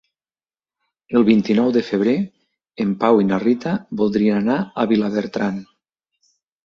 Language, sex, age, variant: Catalan, male, 50-59, Nord-Occidental